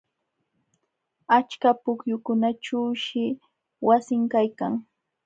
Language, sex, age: Jauja Wanca Quechua, female, 19-29